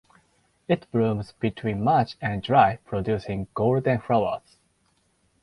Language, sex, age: English, male, 19-29